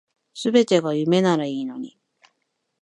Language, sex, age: Japanese, female, 40-49